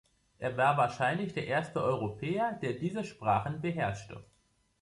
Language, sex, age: German, male, 19-29